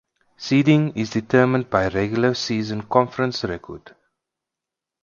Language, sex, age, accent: English, male, 30-39, Southern African (South Africa, Zimbabwe, Namibia)